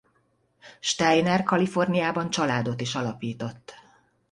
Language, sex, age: Hungarian, female, 50-59